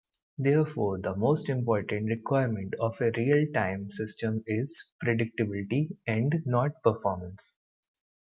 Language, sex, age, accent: English, male, 30-39, India and South Asia (India, Pakistan, Sri Lanka)